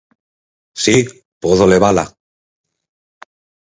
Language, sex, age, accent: Galician, male, 40-49, Central (gheada)